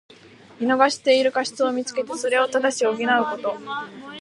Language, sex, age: Japanese, female, 19-29